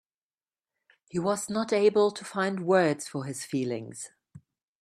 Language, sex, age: English, female, 50-59